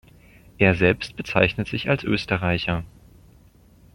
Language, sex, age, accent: German, male, 30-39, Deutschland Deutsch